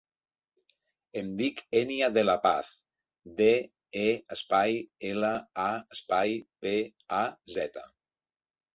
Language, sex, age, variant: Catalan, male, 40-49, Central